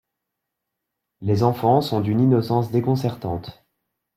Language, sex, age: French, male, 19-29